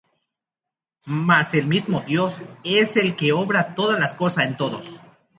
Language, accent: Spanish, México